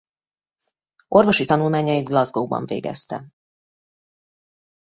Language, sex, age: Hungarian, female, 30-39